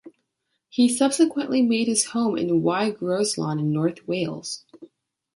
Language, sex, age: English, female, 19-29